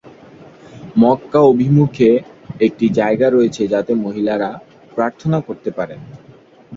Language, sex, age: Bengali, male, 19-29